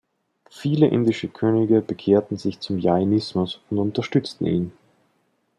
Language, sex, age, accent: German, male, 19-29, Österreichisches Deutsch